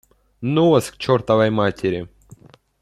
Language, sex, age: Russian, male, under 19